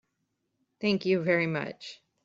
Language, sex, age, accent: English, female, 30-39, United States English